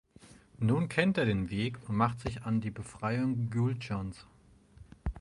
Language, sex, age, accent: German, male, 30-39, Deutschland Deutsch